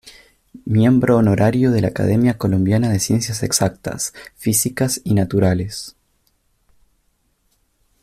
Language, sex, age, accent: Spanish, male, 19-29, Rioplatense: Argentina, Uruguay, este de Bolivia, Paraguay